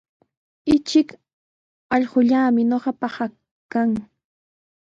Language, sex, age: Sihuas Ancash Quechua, female, 19-29